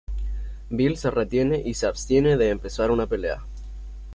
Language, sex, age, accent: Spanish, male, under 19, Chileno: Chile, Cuyo